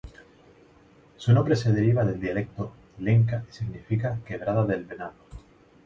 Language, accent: Spanish, España: Sur peninsular (Andalucia, Extremadura, Murcia)